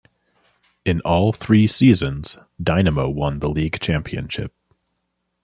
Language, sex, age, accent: English, male, 30-39, United States English